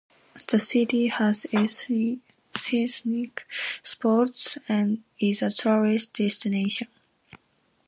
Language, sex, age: English, female, 19-29